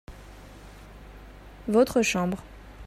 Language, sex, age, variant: French, female, 19-29, Français de métropole